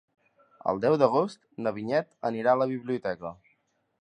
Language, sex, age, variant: Catalan, male, 19-29, Central